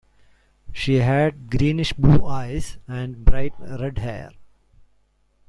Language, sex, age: English, male, 40-49